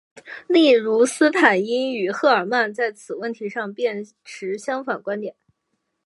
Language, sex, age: Chinese, female, 19-29